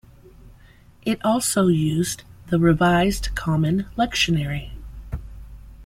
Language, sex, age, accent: English, female, 40-49, United States English